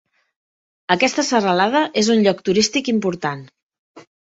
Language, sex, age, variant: Catalan, female, 40-49, Central